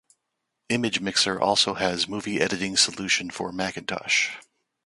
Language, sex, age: English, male, 40-49